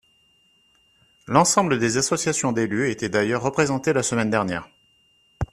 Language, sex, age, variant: French, male, 40-49, Français de métropole